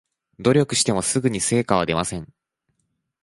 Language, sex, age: Japanese, male, 19-29